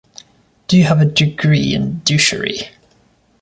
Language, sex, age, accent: English, male, 19-29, United States English